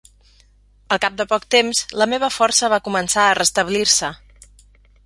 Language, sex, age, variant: Catalan, female, 40-49, Central